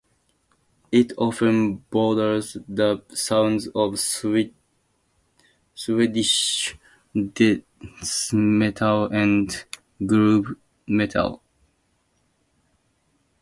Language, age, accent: English, 19-29, United States English